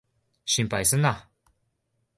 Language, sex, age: Japanese, male, 19-29